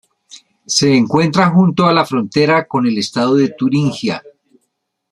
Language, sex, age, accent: Spanish, male, 60-69, Caribe: Cuba, Venezuela, Puerto Rico, República Dominicana, Panamá, Colombia caribeña, México caribeño, Costa del golfo de México